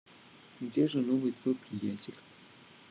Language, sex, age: Russian, male, 19-29